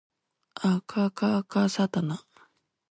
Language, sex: Japanese, female